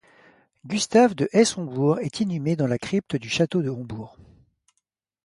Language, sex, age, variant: French, male, 40-49, Français de métropole